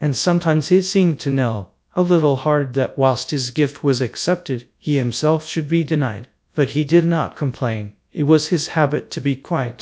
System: TTS, GradTTS